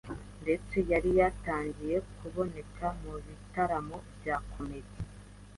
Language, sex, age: Kinyarwanda, female, 19-29